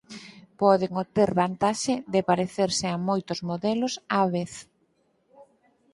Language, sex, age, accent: Galician, female, 50-59, Normativo (estándar)